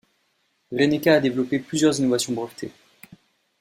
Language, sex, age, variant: French, male, 19-29, Français de métropole